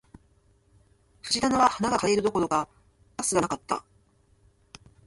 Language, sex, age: Japanese, female, 40-49